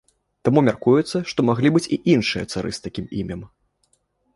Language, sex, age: Belarusian, male, under 19